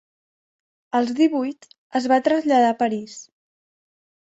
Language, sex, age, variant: Catalan, female, under 19, Central